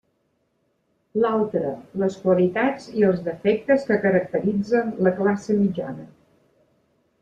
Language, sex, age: Catalan, female, 70-79